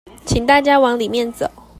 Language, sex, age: Chinese, female, 19-29